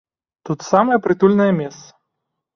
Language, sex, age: Belarusian, male, 19-29